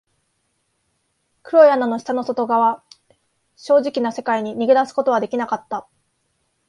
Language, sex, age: Japanese, female, 19-29